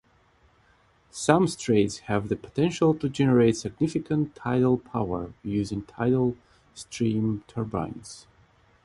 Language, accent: English, United States English